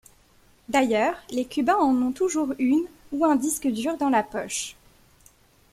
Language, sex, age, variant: French, female, 19-29, Français de métropole